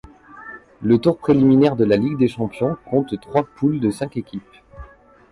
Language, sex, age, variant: French, male, 30-39, Français de métropole